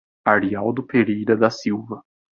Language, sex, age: Portuguese, male, 19-29